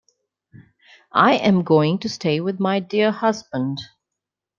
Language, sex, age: English, female, under 19